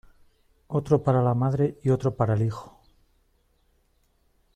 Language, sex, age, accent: Spanish, male, 40-49, España: Norte peninsular (Asturias, Castilla y León, Cantabria, País Vasco, Navarra, Aragón, La Rioja, Guadalajara, Cuenca)